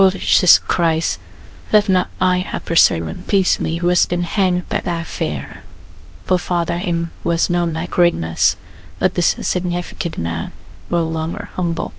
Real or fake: fake